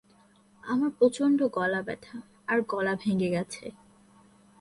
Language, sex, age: Bengali, female, 19-29